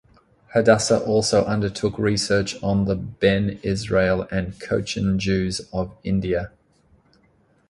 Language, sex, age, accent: English, male, 50-59, Australian English